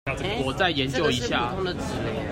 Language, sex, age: Chinese, male, 30-39